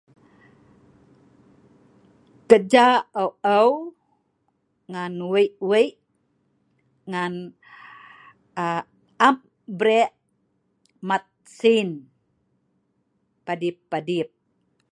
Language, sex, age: Sa'ban, female, 50-59